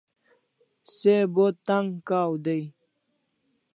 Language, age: Kalasha, 19-29